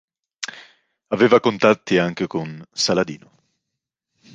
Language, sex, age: Italian, male, 19-29